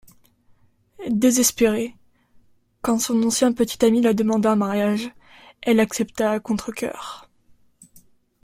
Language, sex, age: French, female, 19-29